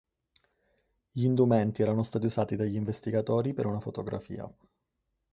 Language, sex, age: Italian, male, 19-29